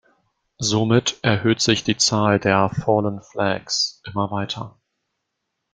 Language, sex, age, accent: German, male, 19-29, Deutschland Deutsch